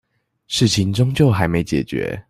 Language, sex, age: Chinese, male, 19-29